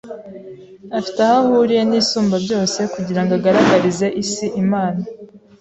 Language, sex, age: Kinyarwanda, female, 19-29